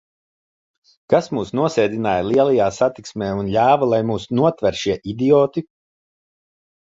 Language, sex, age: Latvian, male, 30-39